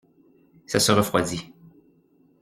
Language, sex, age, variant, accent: French, male, 30-39, Français d'Amérique du Nord, Français du Canada